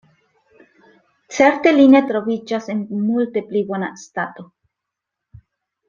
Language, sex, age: Esperanto, female, 40-49